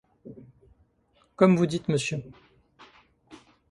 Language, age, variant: French, 50-59, Français de métropole